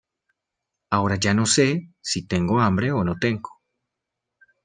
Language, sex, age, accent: Spanish, male, 30-39, Andino-Pacífico: Colombia, Perú, Ecuador, oeste de Bolivia y Venezuela andina